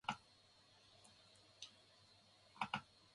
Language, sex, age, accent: English, male, 50-59, Canadian English